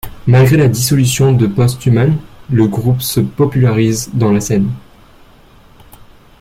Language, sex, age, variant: French, male, 19-29, Français des départements et régions d'outre-mer